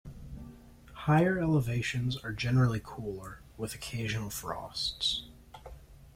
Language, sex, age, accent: English, male, 19-29, United States English